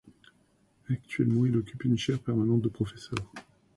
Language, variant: French, Français de métropole